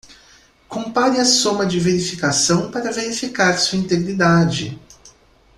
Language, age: Portuguese, 30-39